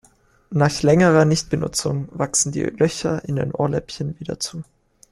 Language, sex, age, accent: German, male, 19-29, Österreichisches Deutsch